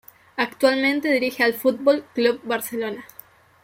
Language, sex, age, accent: Spanish, female, 19-29, Rioplatense: Argentina, Uruguay, este de Bolivia, Paraguay